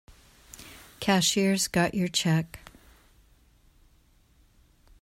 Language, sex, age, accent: English, female, 60-69, United States English